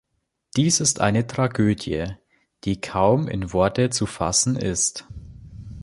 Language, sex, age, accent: German, male, under 19, Deutschland Deutsch